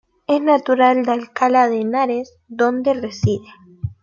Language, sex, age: Spanish, female, 19-29